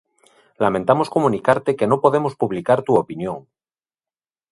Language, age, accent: Galician, 40-49, Normativo (estándar)